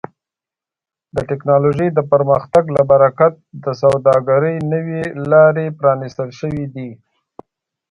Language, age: Pashto, 40-49